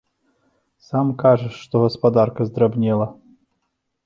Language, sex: Belarusian, male